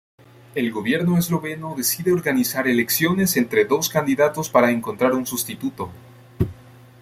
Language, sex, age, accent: Spanish, male, 19-29, América central